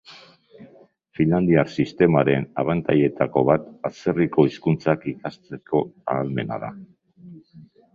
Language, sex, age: Basque, male, 60-69